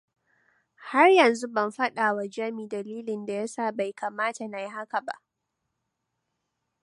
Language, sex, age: Hausa, female, 19-29